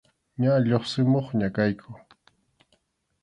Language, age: Arequipa-La Unión Quechua, 19-29